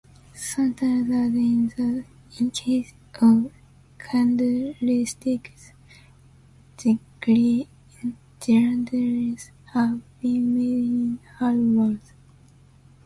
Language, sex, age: English, female, 19-29